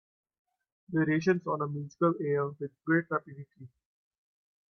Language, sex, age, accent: English, male, 19-29, India and South Asia (India, Pakistan, Sri Lanka)